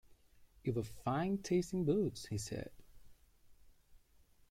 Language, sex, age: English, male, 30-39